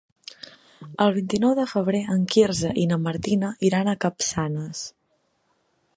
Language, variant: Catalan, Central